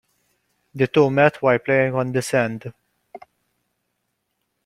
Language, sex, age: English, male, 19-29